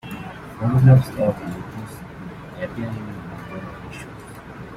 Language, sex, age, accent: English, male, 19-29, United States English